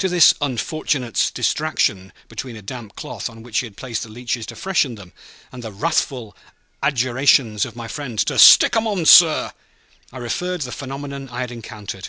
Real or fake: real